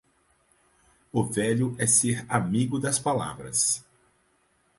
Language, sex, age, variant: Portuguese, male, 30-39, Portuguese (Brasil)